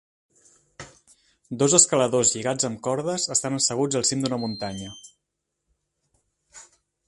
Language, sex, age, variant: Catalan, male, 19-29, Central